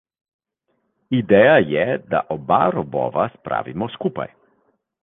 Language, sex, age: Slovenian, male, 40-49